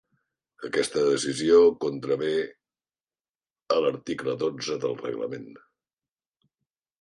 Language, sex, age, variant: Catalan, male, 50-59, Central